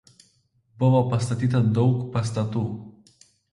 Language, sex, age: Lithuanian, male, 19-29